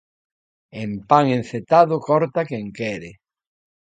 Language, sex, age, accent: Galician, male, 60-69, Atlántico (seseo e gheada)